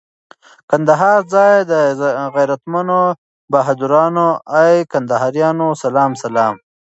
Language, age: Pashto, 19-29